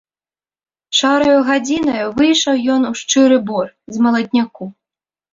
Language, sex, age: Belarusian, female, 19-29